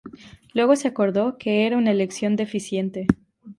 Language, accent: Spanish, México